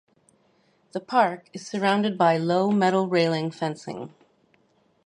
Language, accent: English, Canadian English